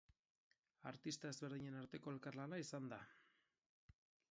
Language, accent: Basque, Erdialdekoa edo Nafarra (Gipuzkoa, Nafarroa)